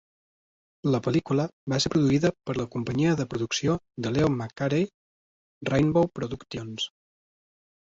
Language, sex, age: Catalan, male, 19-29